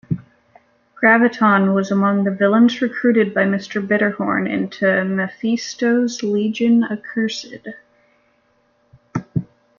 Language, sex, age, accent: English, female, 19-29, United States English